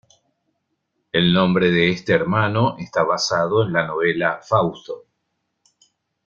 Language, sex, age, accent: Spanish, male, 50-59, Rioplatense: Argentina, Uruguay, este de Bolivia, Paraguay